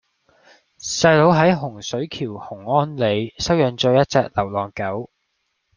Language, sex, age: Cantonese, male, 19-29